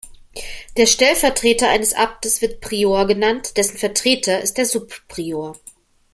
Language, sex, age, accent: German, female, 50-59, Deutschland Deutsch